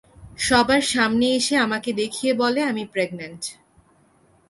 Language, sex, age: Bengali, female, 19-29